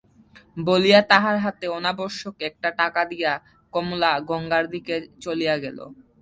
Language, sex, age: Bengali, male, under 19